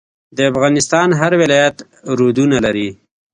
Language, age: Pashto, 40-49